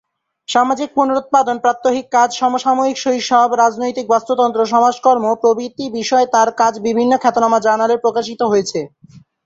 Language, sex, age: Bengali, male, 19-29